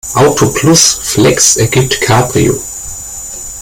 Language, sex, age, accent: German, male, 40-49, Deutschland Deutsch